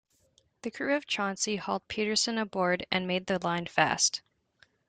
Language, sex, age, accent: English, female, 19-29, Canadian English